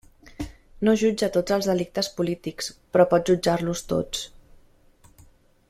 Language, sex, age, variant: Catalan, female, 30-39, Central